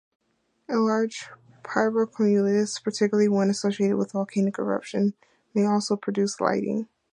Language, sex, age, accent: English, female, 19-29, United States English